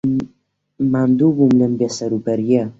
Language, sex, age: Central Kurdish, male, under 19